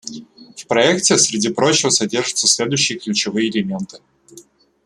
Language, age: Russian, 19-29